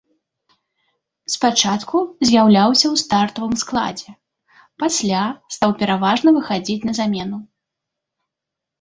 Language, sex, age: Belarusian, female, 30-39